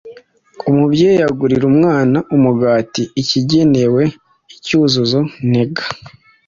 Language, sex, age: Kinyarwanda, male, 19-29